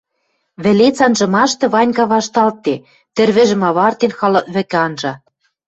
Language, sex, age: Western Mari, female, 50-59